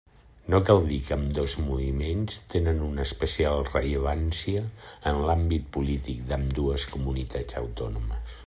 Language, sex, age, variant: Catalan, male, 50-59, Central